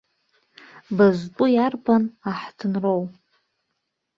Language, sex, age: Abkhazian, female, 19-29